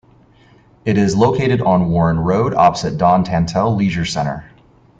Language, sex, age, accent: English, male, 30-39, United States English